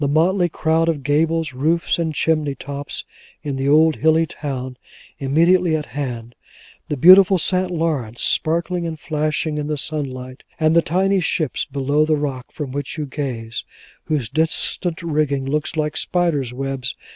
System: none